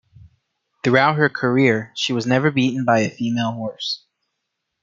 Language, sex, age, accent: English, male, 19-29, United States English